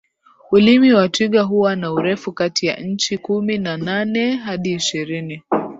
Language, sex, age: Swahili, female, 19-29